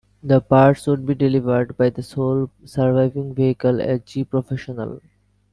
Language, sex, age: English, male, 19-29